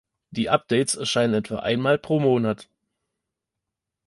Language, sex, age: German, male, 30-39